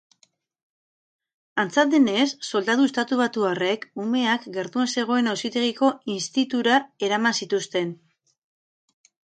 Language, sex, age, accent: Basque, female, 50-59, Mendebalekoa (Araba, Bizkaia, Gipuzkoako mendebaleko herri batzuk)